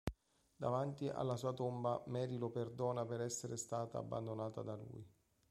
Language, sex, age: Italian, male, 30-39